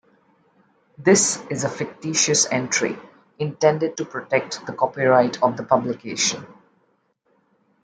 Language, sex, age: English, female, 30-39